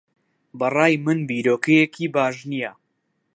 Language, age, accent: Central Kurdish, under 19, سۆرانی